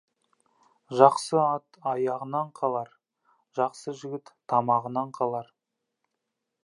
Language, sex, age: Kazakh, male, 19-29